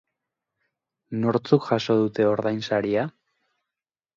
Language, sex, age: Basque, male, 19-29